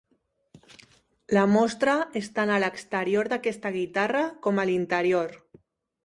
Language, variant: Catalan, Central